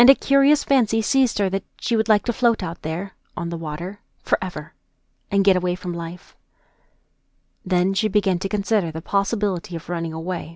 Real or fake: real